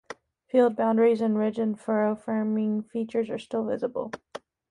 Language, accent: English, United States English